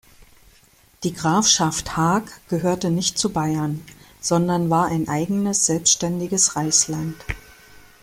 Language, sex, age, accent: German, female, 50-59, Deutschland Deutsch